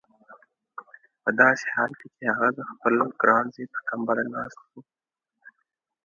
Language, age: Pashto, under 19